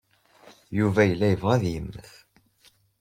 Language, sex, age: Kabyle, male, under 19